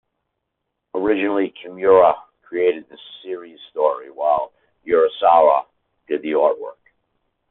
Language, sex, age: English, male, 40-49